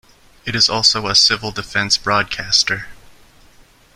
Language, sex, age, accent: English, male, 19-29, United States English